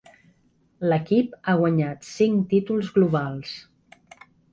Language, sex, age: Catalan, female, 40-49